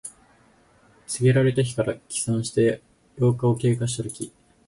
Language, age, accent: Japanese, 19-29, 標準語